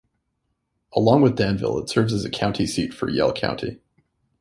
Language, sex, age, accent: English, male, 30-39, Canadian English